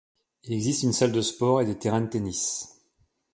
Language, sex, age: French, male, 40-49